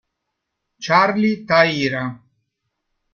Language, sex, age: Italian, male, 40-49